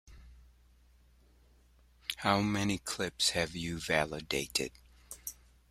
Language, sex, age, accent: English, male, 50-59, United States English